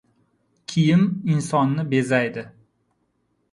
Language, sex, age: Uzbek, male, 19-29